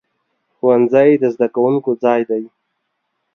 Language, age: Pashto, 30-39